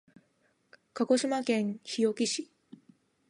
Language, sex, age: Japanese, female, 19-29